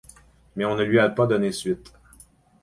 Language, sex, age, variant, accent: French, male, 30-39, Français d'Amérique du Nord, Français du Canada